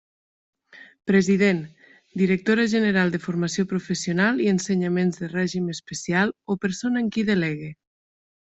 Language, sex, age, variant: Catalan, female, 30-39, Central